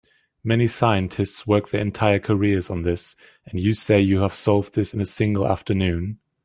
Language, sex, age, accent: English, male, 19-29, England English